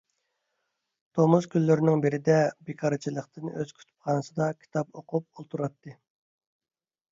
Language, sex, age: Uyghur, male, 30-39